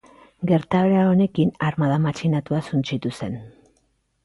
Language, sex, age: Basque, female, 40-49